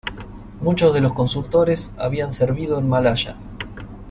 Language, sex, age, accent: Spanish, male, 40-49, Rioplatense: Argentina, Uruguay, este de Bolivia, Paraguay